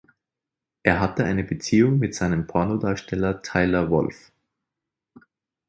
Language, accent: German, Österreichisches Deutsch